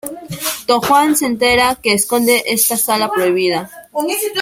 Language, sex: Spanish, female